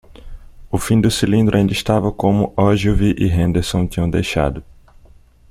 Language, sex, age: Portuguese, male, 19-29